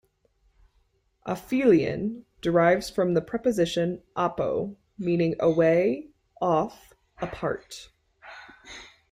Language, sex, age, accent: English, female, 30-39, United States English